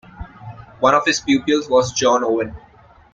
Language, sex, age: English, male, 19-29